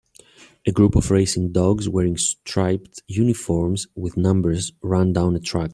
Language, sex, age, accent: English, male, 40-49, United States English